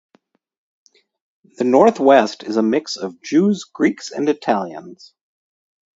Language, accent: English, United States English